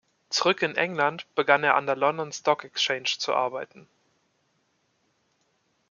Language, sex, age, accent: German, male, 19-29, Deutschland Deutsch